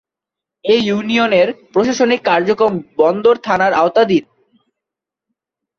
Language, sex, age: Bengali, male, 19-29